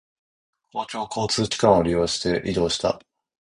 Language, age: Japanese, 30-39